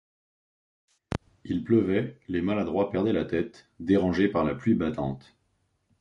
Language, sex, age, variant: French, male, 19-29, Français de métropole